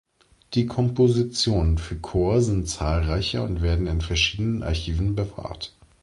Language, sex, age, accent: German, male, 30-39, Deutschland Deutsch